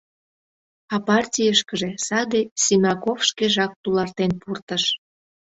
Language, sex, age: Mari, female, 30-39